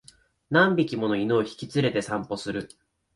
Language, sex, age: Japanese, male, 19-29